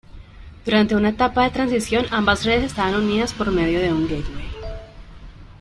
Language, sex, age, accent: Spanish, female, 19-29, Andino-Pacífico: Colombia, Perú, Ecuador, oeste de Bolivia y Venezuela andina